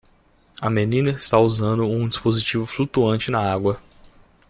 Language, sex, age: Portuguese, male, 19-29